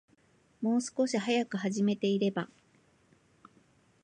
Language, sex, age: Japanese, female, 40-49